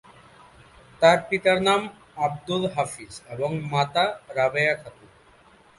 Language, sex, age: Bengali, male, 19-29